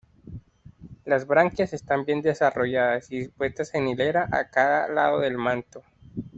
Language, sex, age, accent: Spanish, male, 19-29, Caribe: Cuba, Venezuela, Puerto Rico, República Dominicana, Panamá, Colombia caribeña, México caribeño, Costa del golfo de México